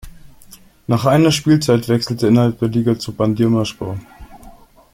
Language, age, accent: German, 30-39, Österreichisches Deutsch